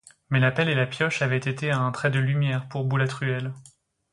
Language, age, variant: French, 19-29, Français de métropole